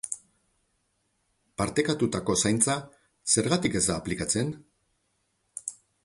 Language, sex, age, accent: Basque, male, 50-59, Mendebalekoa (Araba, Bizkaia, Gipuzkoako mendebaleko herri batzuk)